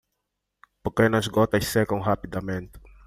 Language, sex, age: Portuguese, male, 30-39